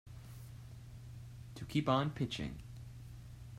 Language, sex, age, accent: English, male, 19-29, United States English